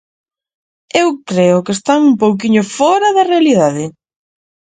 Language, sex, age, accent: Galician, female, 30-39, Central (gheada); Normativo (estándar)